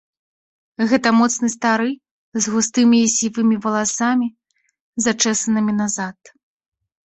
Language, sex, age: Belarusian, female, 30-39